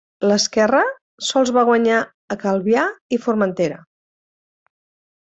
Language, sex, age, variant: Catalan, female, 50-59, Central